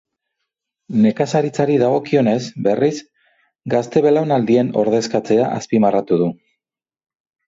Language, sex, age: Basque, male, 50-59